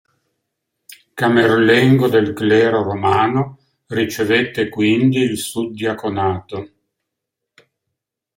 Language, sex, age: Italian, male, 60-69